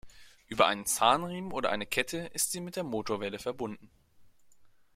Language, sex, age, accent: German, male, 19-29, Deutschland Deutsch